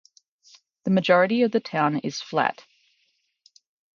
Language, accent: English, Australian English